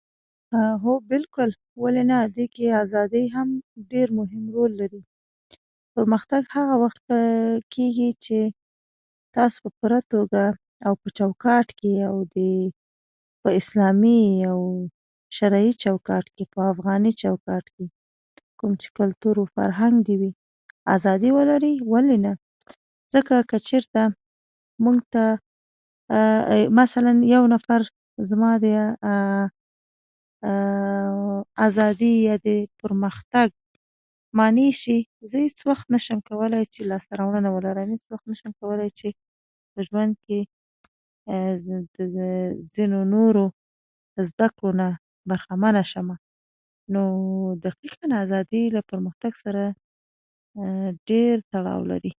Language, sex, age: Pashto, female, 19-29